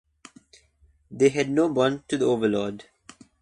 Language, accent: English, Australian English